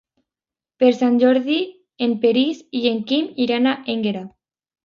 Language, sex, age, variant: Catalan, female, under 19, Alacantí